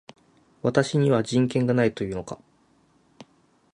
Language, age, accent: Japanese, 30-39, 標準